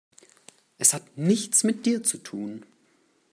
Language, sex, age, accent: German, male, under 19, Deutschland Deutsch